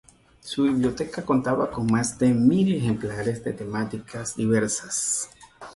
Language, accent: Spanish, Caribe: Cuba, Venezuela, Puerto Rico, República Dominicana, Panamá, Colombia caribeña, México caribeño, Costa del golfo de México